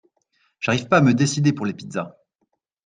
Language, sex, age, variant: French, male, 30-39, Français de métropole